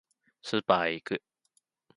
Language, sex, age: Japanese, male, 19-29